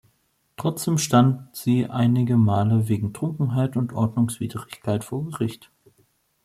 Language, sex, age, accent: German, male, 19-29, Deutschland Deutsch